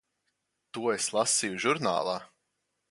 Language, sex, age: Latvian, male, 19-29